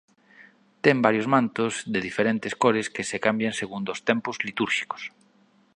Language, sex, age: Galician, male, 40-49